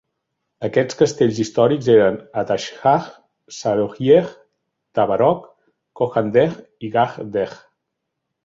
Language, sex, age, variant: Catalan, male, 40-49, Central